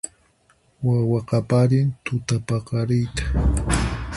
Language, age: Puno Quechua, 19-29